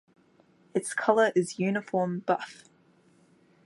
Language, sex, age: English, female, 19-29